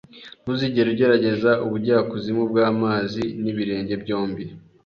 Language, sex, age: Kinyarwanda, male, 19-29